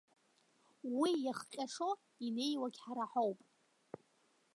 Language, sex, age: Abkhazian, female, under 19